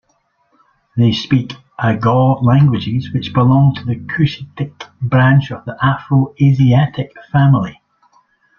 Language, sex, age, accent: English, male, 50-59, Scottish English